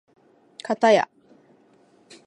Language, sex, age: Japanese, female, under 19